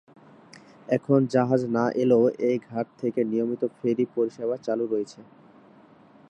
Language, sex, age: Bengali, male, 19-29